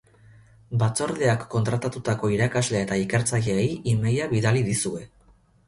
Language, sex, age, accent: Basque, male, 19-29, Mendebalekoa (Araba, Bizkaia, Gipuzkoako mendebaleko herri batzuk)